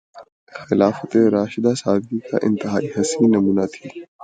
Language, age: Urdu, 19-29